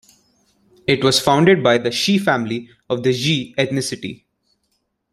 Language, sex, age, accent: English, male, under 19, India and South Asia (India, Pakistan, Sri Lanka)